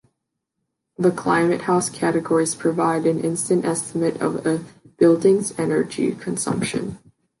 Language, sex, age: English, female, under 19